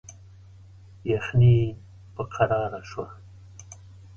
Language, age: Pashto, 60-69